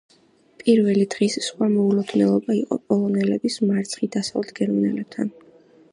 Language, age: Georgian, under 19